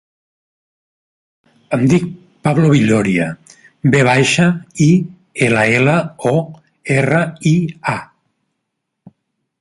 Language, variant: Catalan, Central